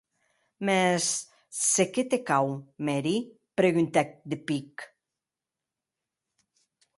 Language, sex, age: Occitan, female, 60-69